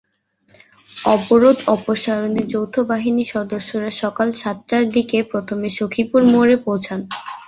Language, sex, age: Bengali, female, 19-29